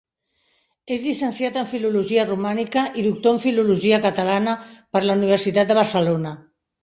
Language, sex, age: Catalan, female, 60-69